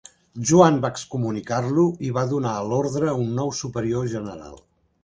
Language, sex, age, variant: Catalan, male, 60-69, Central